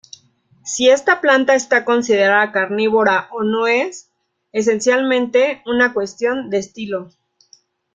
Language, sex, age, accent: Spanish, female, 30-39, México